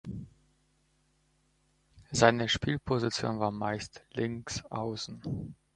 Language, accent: German, Polnisch Deutsch